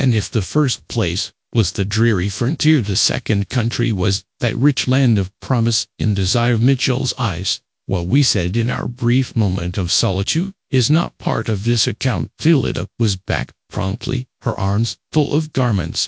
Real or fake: fake